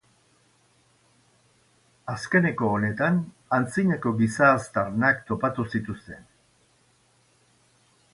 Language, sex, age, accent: Basque, male, 60-69, Erdialdekoa edo Nafarra (Gipuzkoa, Nafarroa)